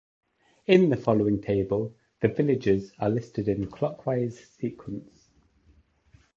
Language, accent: English, England English